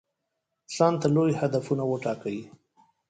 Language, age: Pashto, 40-49